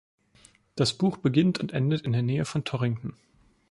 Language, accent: German, Deutschland Deutsch